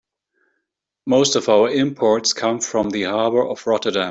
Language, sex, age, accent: English, male, 50-59, United States English